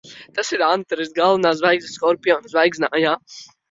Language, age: Latvian, under 19